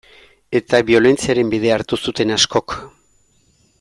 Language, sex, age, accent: Basque, male, 50-59, Erdialdekoa edo Nafarra (Gipuzkoa, Nafarroa)